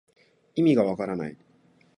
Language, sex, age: Japanese, male, 19-29